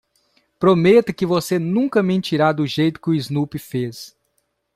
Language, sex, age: Portuguese, male, 40-49